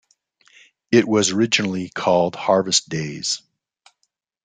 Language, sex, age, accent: English, male, 50-59, United States English